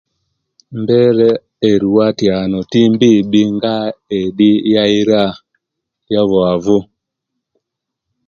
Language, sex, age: Kenyi, male, 40-49